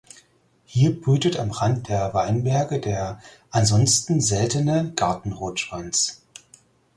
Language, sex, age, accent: German, male, 30-39, Deutschland Deutsch